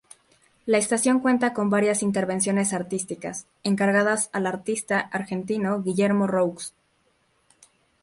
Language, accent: Spanish, México